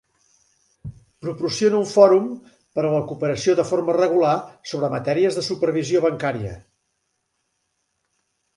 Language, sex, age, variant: Catalan, male, 60-69, Central